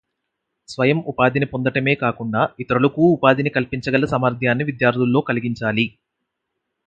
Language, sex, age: Telugu, male, 19-29